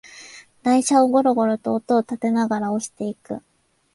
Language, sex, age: Japanese, female, 19-29